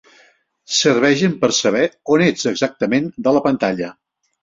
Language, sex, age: Catalan, male, 70-79